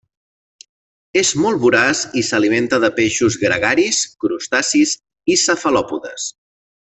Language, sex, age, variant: Catalan, male, 40-49, Central